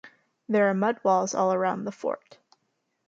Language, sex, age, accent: English, female, 19-29, United States English